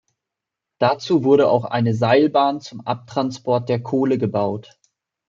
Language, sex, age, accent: German, male, 19-29, Deutschland Deutsch